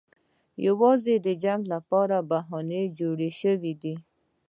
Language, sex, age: Pashto, female, 19-29